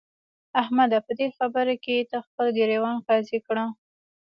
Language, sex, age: Pashto, female, 19-29